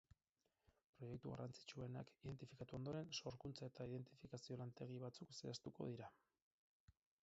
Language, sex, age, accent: Basque, male, 40-49, Erdialdekoa edo Nafarra (Gipuzkoa, Nafarroa)